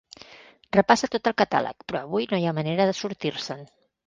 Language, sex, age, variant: Catalan, female, 50-59, Central